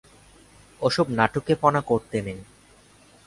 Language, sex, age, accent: Bengali, male, 19-29, শুদ্ধ